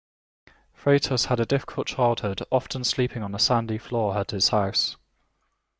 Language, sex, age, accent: English, male, 19-29, England English